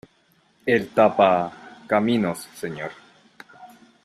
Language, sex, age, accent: Spanish, male, 19-29, Chileno: Chile, Cuyo